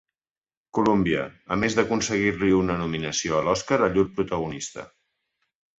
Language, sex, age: Catalan, male, 50-59